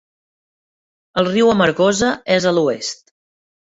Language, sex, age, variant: Catalan, female, 40-49, Septentrional